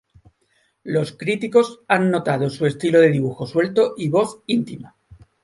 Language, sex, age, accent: Spanish, male, 40-49, España: Sur peninsular (Andalucia, Extremadura, Murcia)